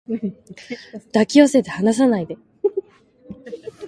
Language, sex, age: Japanese, female, 19-29